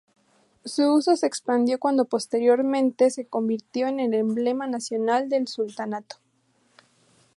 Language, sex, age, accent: Spanish, female, 19-29, México